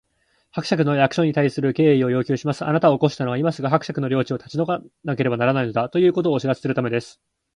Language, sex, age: Japanese, male, 19-29